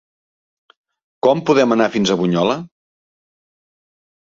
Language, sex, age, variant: Catalan, male, 60-69, Central